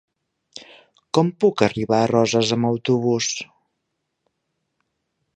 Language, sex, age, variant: Catalan, male, 19-29, Central